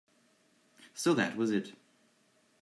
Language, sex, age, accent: English, male, 19-29, United States English